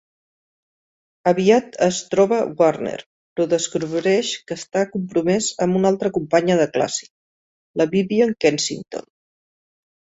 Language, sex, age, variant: Catalan, female, 50-59, Central